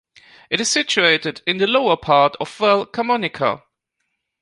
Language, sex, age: English, male, 30-39